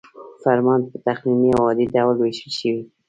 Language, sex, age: Pashto, female, 50-59